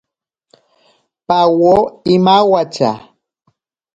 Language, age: Ashéninka Perené, 40-49